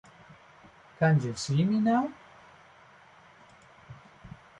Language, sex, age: English, male, 40-49